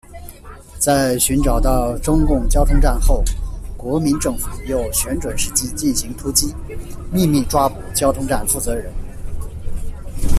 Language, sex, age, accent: Chinese, male, 30-39, 出生地：江苏省